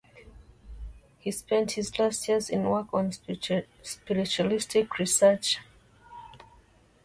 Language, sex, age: English, female, 19-29